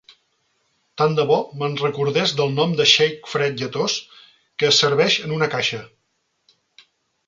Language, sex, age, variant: Catalan, male, 40-49, Central